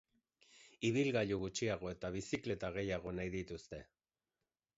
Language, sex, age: Basque, male, 60-69